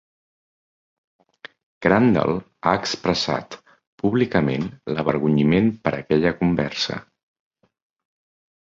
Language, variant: Catalan, Central